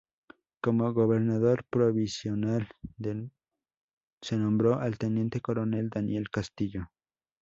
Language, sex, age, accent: Spanish, male, under 19, México